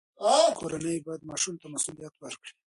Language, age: Pashto, 30-39